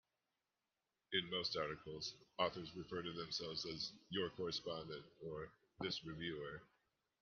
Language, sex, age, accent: English, male, 30-39, United States English